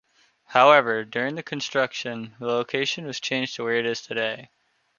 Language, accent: English, United States English